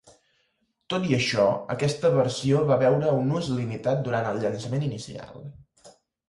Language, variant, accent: Catalan, Central, Empordanès